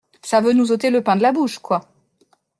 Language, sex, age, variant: French, female, 30-39, Français de métropole